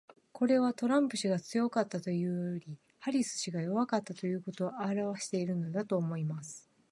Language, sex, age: Japanese, female, 50-59